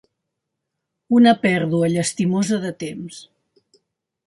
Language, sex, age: Catalan, female, 70-79